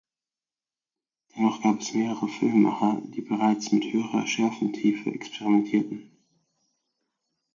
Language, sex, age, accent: German, male, 19-29, Deutschland Deutsch